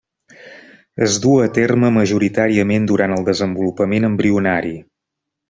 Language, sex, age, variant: Catalan, male, 30-39, Central